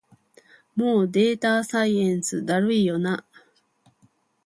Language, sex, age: Japanese, female, 40-49